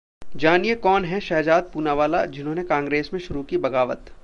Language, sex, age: Hindi, male, 19-29